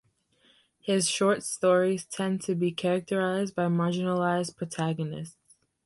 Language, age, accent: English, under 19, United States English